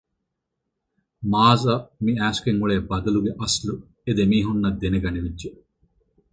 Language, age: Divehi, 50-59